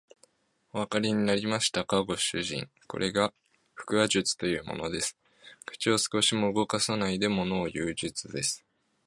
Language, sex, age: Japanese, male, 19-29